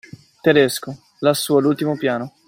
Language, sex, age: Italian, male, 30-39